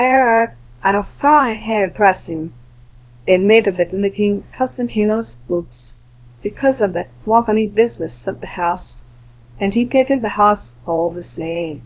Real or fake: fake